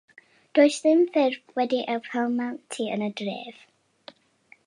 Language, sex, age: Welsh, female, under 19